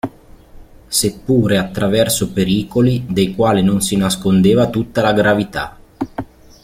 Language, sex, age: Italian, male, 40-49